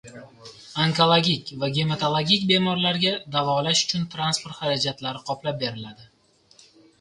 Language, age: Uzbek, 19-29